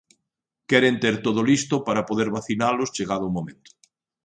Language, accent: Galician, Central (gheada)